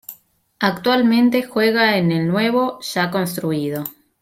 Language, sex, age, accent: Spanish, female, 19-29, Rioplatense: Argentina, Uruguay, este de Bolivia, Paraguay